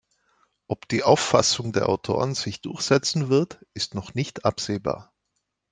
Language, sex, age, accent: German, male, 40-49, Österreichisches Deutsch